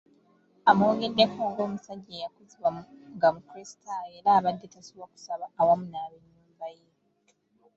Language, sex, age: Ganda, female, 19-29